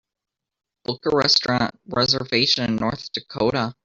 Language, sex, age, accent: English, male, 19-29, United States English